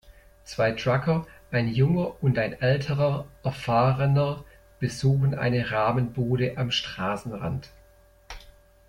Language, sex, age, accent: German, male, 30-39, Deutschland Deutsch